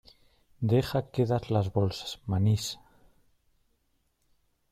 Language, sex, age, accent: Spanish, male, 40-49, España: Norte peninsular (Asturias, Castilla y León, Cantabria, País Vasco, Navarra, Aragón, La Rioja, Guadalajara, Cuenca)